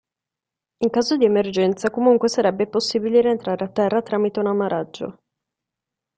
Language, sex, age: Italian, female, 19-29